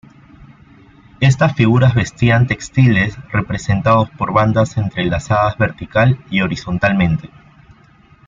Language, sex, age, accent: Spanish, male, 19-29, Andino-Pacífico: Colombia, Perú, Ecuador, oeste de Bolivia y Venezuela andina